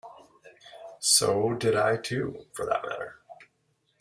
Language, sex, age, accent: English, male, 30-39, Canadian English